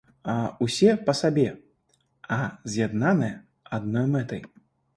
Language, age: Belarusian, 19-29